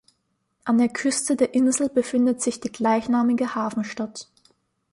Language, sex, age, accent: German, female, 19-29, Österreichisches Deutsch